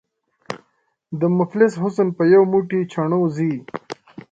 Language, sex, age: Pashto, male, 30-39